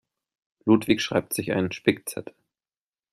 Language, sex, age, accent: German, male, 30-39, Deutschland Deutsch